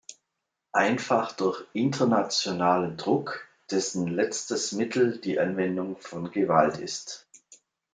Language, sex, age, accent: German, male, 50-59, Deutschland Deutsch